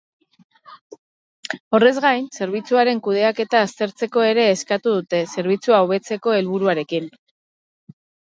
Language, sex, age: Basque, female, 40-49